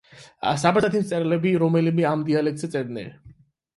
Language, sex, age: Georgian, male, 30-39